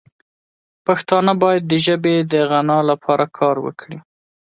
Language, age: Pashto, 30-39